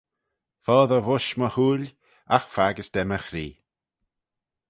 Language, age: Manx, 40-49